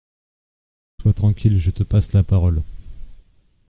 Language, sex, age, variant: French, male, 40-49, Français de métropole